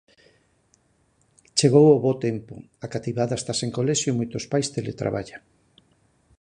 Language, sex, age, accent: Galician, male, 50-59, Atlántico (seseo e gheada)